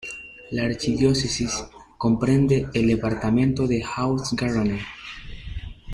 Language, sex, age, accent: Spanish, male, 19-29, Andino-Pacífico: Colombia, Perú, Ecuador, oeste de Bolivia y Venezuela andina